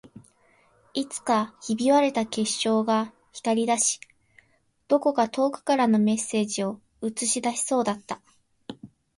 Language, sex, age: Japanese, female, 19-29